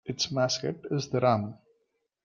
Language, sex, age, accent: English, male, 30-39, India and South Asia (India, Pakistan, Sri Lanka)